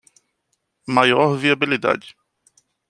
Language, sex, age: Portuguese, male, 40-49